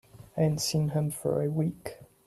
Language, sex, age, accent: English, male, 19-29, United States English